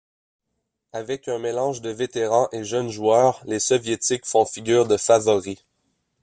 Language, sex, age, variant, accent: French, male, 19-29, Français d'Amérique du Nord, Français du Canada